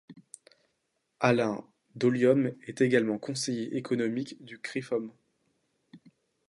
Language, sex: French, male